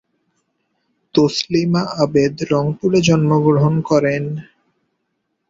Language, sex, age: Bengali, male, 19-29